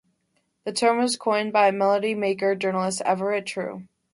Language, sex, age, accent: English, female, under 19, United States English